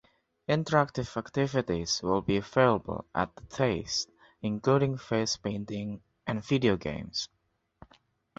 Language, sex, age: English, male, under 19